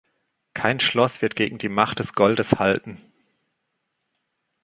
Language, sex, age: German, male, 30-39